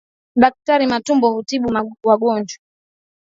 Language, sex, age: Swahili, female, 19-29